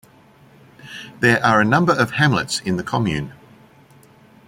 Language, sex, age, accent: English, male, 50-59, Australian English